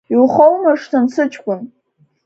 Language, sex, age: Abkhazian, female, under 19